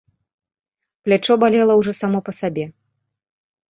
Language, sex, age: Belarusian, female, 30-39